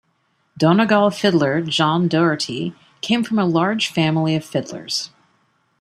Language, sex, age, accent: English, female, 40-49, United States English